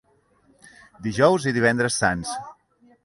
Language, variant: Catalan, Central